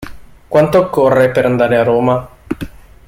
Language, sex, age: Italian, male, 19-29